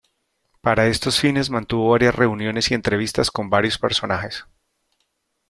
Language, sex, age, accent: Spanish, male, 30-39, Caribe: Cuba, Venezuela, Puerto Rico, República Dominicana, Panamá, Colombia caribeña, México caribeño, Costa del golfo de México